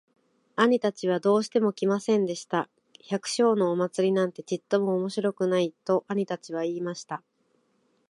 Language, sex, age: Japanese, female, 40-49